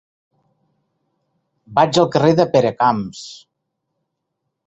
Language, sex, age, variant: Catalan, male, 40-49, Central